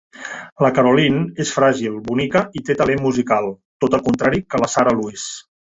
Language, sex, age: Catalan, male, 50-59